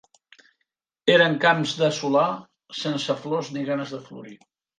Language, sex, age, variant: Catalan, male, 60-69, Nord-Occidental